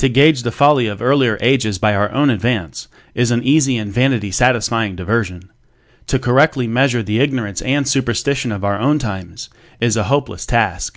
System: none